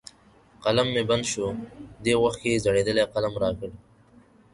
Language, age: Pashto, 19-29